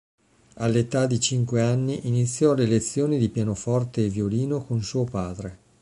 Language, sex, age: Italian, male, 50-59